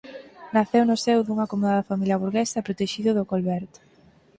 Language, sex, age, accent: Galician, female, 19-29, Central (gheada)